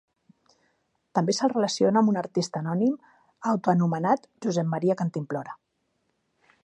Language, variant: Catalan, Central